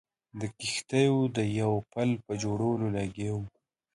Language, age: Pashto, 19-29